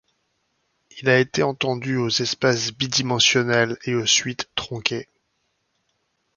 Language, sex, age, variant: French, male, 40-49, Français de métropole